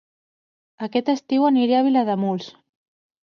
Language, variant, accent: Catalan, Central, central